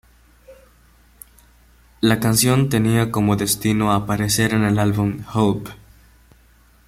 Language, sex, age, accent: Spanish, male, under 19, Caribe: Cuba, Venezuela, Puerto Rico, República Dominicana, Panamá, Colombia caribeña, México caribeño, Costa del golfo de México